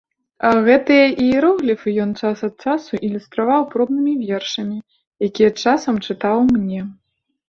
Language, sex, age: Belarusian, female, 30-39